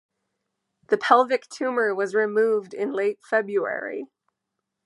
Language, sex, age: English, female, 30-39